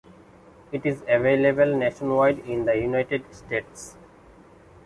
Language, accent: English, India and South Asia (India, Pakistan, Sri Lanka)